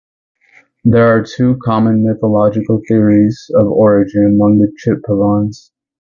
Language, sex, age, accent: English, male, 19-29, United States English